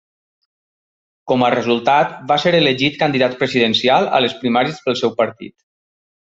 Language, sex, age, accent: Catalan, male, 40-49, valencià